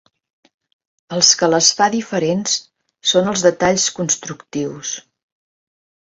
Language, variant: Catalan, Central